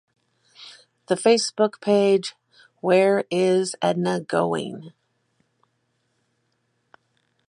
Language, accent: English, United States English